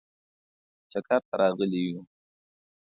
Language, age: Pashto, 30-39